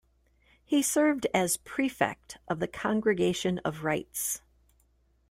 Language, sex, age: English, female, 50-59